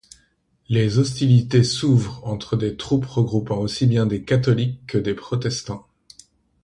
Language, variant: French, Français d'Europe